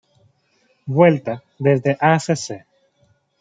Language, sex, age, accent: Spanish, male, 30-39, América central